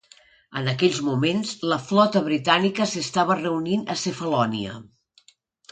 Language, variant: Catalan, Nord-Occidental